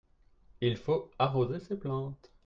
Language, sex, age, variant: French, male, 30-39, Français de métropole